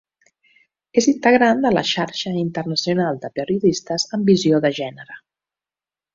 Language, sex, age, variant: Catalan, female, 50-59, Central